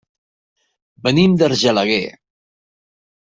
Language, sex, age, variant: Catalan, male, 40-49, Central